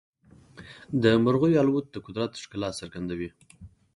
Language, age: Pashto, 30-39